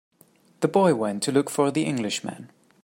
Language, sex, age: English, male, 30-39